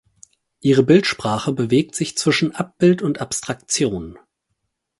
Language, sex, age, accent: German, male, 30-39, Deutschland Deutsch